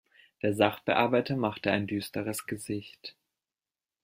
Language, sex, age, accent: German, female, 19-29, Deutschland Deutsch